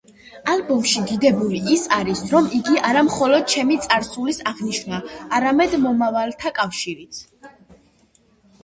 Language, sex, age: Georgian, female, 60-69